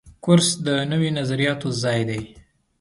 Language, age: Pashto, 19-29